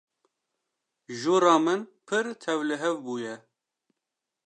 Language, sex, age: Kurdish, male, under 19